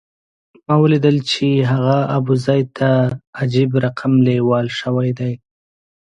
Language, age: Pashto, 30-39